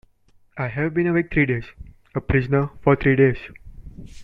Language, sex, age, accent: English, male, 19-29, India and South Asia (India, Pakistan, Sri Lanka)